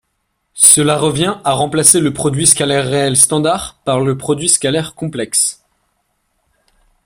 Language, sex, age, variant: French, male, 19-29, Français de métropole